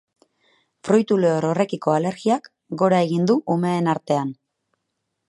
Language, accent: Basque, Erdialdekoa edo Nafarra (Gipuzkoa, Nafarroa)